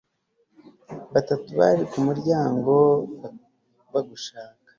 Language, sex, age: Kinyarwanda, male, 40-49